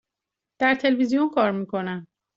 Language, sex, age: Persian, female, 40-49